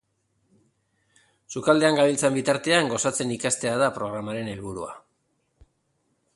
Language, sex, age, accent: Basque, male, 50-59, Erdialdekoa edo Nafarra (Gipuzkoa, Nafarroa)